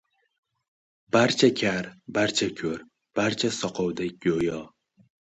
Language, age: Uzbek, 19-29